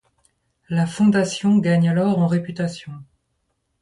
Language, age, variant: French, 30-39, Français de métropole